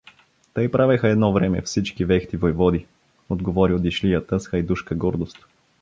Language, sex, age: Bulgarian, male, 19-29